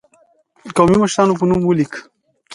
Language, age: Pashto, 19-29